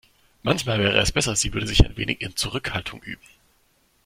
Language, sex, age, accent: German, male, 19-29, Deutschland Deutsch